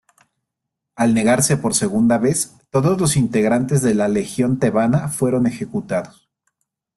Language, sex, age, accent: Spanish, male, 30-39, México